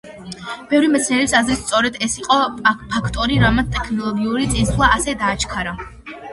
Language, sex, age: Georgian, female, under 19